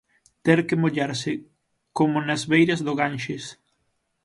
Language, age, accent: Galician, 19-29, Normativo (estándar)